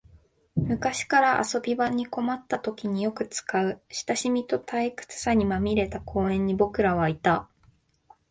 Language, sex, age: Japanese, female, 19-29